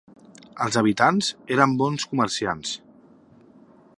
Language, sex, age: Catalan, male, 30-39